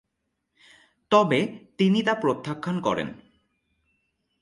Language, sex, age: Bengali, male, 19-29